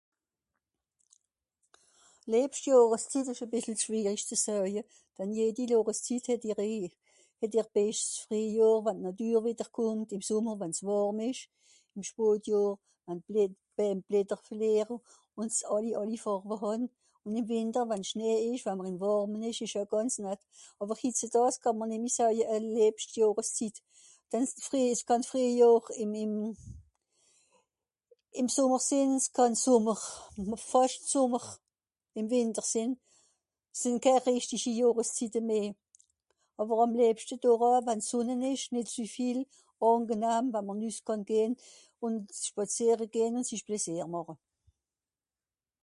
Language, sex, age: Swiss German, female, 60-69